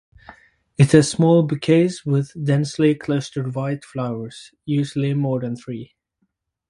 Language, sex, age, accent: English, male, under 19, United States English